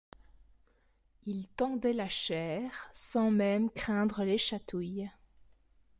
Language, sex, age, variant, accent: French, female, 19-29, Français d'Europe, Français de Belgique